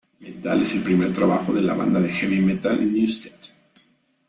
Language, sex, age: Spanish, male, 40-49